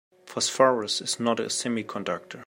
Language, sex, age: English, male, 19-29